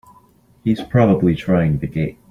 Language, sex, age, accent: English, male, 19-29, Canadian English